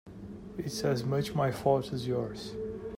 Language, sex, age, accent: English, male, 30-39, United States English